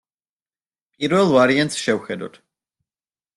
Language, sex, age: Georgian, male, 19-29